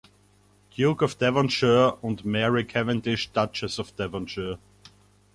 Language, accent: German, Österreichisches Deutsch